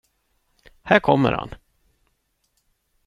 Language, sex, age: Swedish, male, 50-59